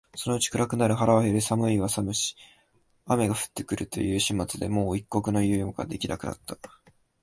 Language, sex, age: Japanese, male, 19-29